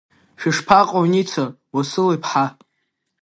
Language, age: Abkhazian, under 19